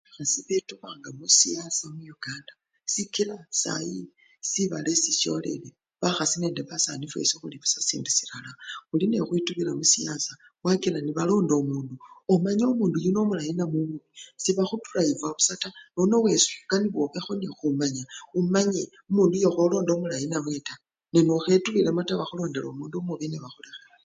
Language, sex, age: Luyia, female, 50-59